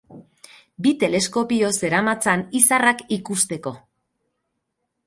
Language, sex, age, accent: Basque, female, 50-59, Mendebalekoa (Araba, Bizkaia, Gipuzkoako mendebaleko herri batzuk)